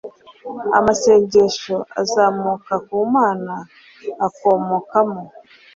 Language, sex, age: Kinyarwanda, female, 30-39